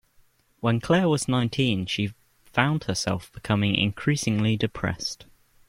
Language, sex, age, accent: English, male, under 19, England English